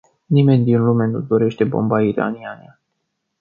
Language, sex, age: Romanian, male, 19-29